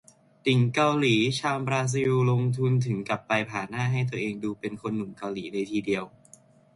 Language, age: Thai, 19-29